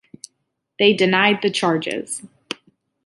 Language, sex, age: English, female, 19-29